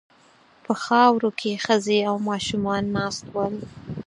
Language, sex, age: Pashto, female, 30-39